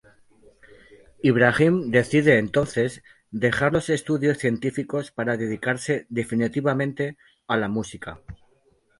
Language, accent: Spanish, España: Centro-Sur peninsular (Madrid, Toledo, Castilla-La Mancha)